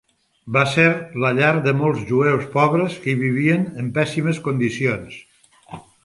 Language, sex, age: Catalan, male, 60-69